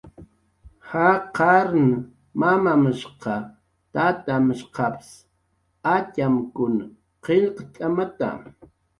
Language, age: Jaqaru, 40-49